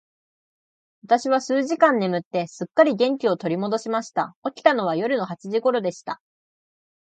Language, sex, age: Japanese, female, 19-29